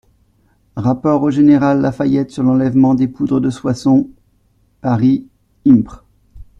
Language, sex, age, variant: French, male, 40-49, Français de métropole